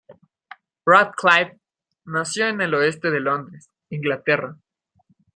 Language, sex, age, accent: Spanish, male, 19-29, Andino-Pacífico: Colombia, Perú, Ecuador, oeste de Bolivia y Venezuela andina